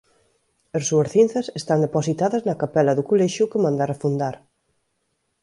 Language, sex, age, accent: Galician, female, 19-29, Central (gheada)